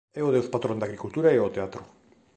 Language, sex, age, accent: Galician, male, 30-39, Normativo (estándar)